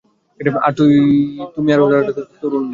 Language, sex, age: Bengali, male, 19-29